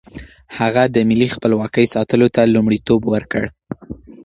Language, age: Pashto, under 19